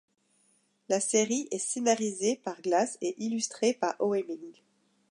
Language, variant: French, Français de métropole